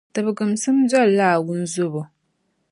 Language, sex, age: Dagbani, female, 19-29